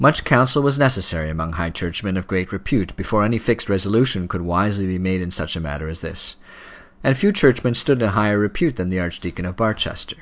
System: none